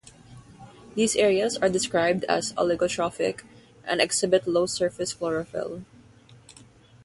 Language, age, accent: English, 19-29, United States English; Filipino